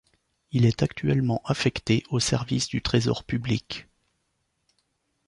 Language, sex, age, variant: French, male, 50-59, Français de métropole